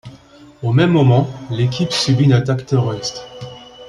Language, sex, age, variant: French, male, 30-39, Français de métropole